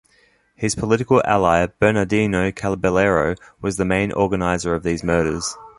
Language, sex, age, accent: English, male, 19-29, Australian English